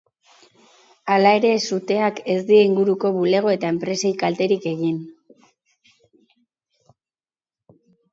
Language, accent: Basque, Mendebalekoa (Araba, Bizkaia, Gipuzkoako mendebaleko herri batzuk)